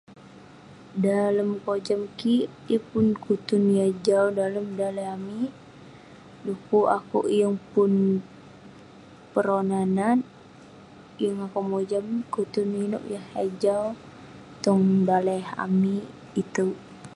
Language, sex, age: Western Penan, female, under 19